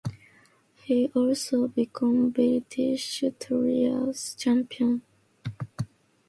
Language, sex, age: English, female, 19-29